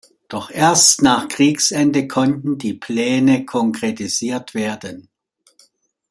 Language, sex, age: German, male, 50-59